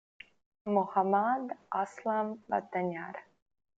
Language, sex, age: English, female, under 19